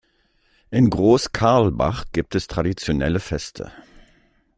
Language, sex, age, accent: German, male, 60-69, Deutschland Deutsch